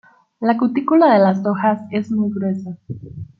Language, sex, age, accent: Spanish, female, 19-29, México